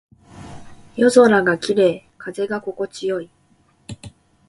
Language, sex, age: Japanese, female, 19-29